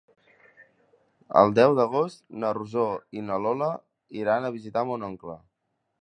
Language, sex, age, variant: Catalan, male, 19-29, Central